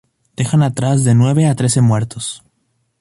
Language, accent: Spanish, México